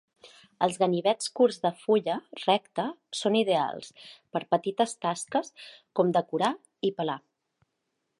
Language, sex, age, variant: Catalan, female, 40-49, Central